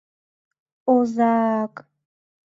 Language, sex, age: Mari, female, under 19